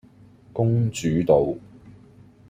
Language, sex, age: Cantonese, male, 40-49